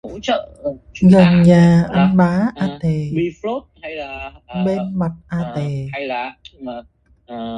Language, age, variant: Vietnamese, 19-29, Hà Nội